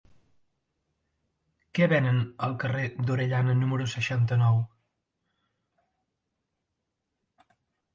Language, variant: Catalan, Central